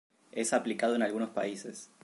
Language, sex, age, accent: Spanish, male, 19-29, Rioplatense: Argentina, Uruguay, este de Bolivia, Paraguay